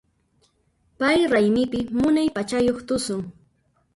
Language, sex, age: Puno Quechua, female, 19-29